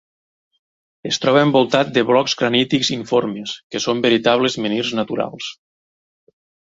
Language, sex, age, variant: Catalan, male, 40-49, Nord-Occidental